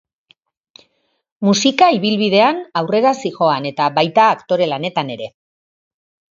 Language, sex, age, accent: Basque, female, 50-59, Mendebalekoa (Araba, Bizkaia, Gipuzkoako mendebaleko herri batzuk)